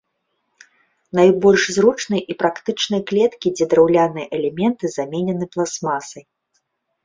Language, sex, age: Belarusian, female, 30-39